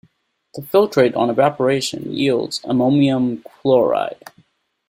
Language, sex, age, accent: English, male, 19-29, United States English